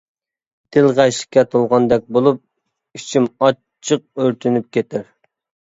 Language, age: Uyghur, 19-29